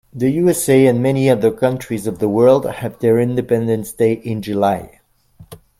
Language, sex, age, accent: English, male, 40-49, Canadian English